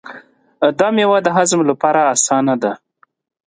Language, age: Pashto, 30-39